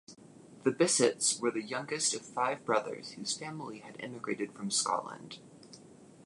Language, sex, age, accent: English, male, 19-29, United States English